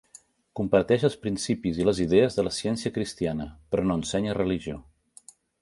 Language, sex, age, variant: Catalan, male, 50-59, Central